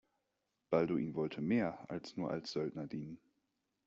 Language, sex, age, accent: German, male, 30-39, Deutschland Deutsch